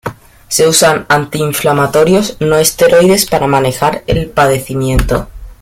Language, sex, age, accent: Spanish, male, under 19, España: Sur peninsular (Andalucia, Extremadura, Murcia)